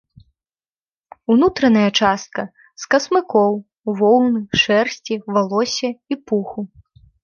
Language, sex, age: Belarusian, female, 19-29